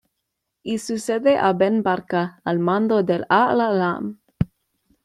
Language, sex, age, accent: Spanish, female, under 19, México